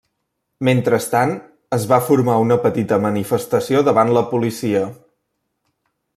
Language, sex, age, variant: Catalan, male, 19-29, Central